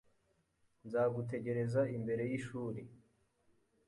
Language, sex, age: Kinyarwanda, male, 19-29